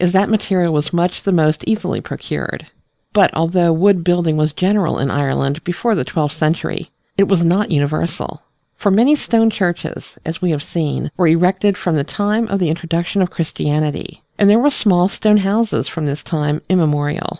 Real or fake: real